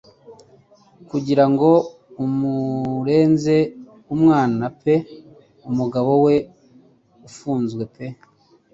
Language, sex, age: Kinyarwanda, male, 30-39